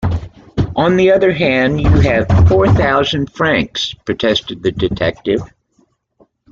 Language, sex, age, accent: English, male, 60-69, United States English